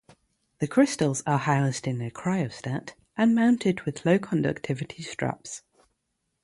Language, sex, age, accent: English, female, 30-39, England English; yorkshire